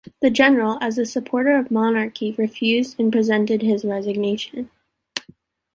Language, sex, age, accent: English, female, 19-29, United States English